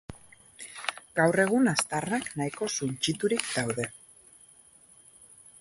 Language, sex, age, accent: Basque, female, 30-39, Mendebalekoa (Araba, Bizkaia, Gipuzkoako mendebaleko herri batzuk)